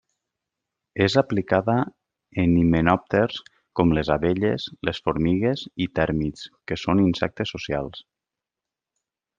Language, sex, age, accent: Catalan, male, 30-39, valencià